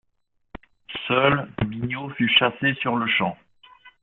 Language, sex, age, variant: French, male, 30-39, Français de métropole